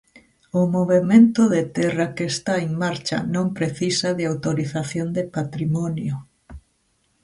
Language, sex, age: Galician, female, 40-49